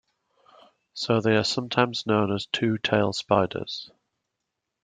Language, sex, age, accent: English, male, 40-49, England English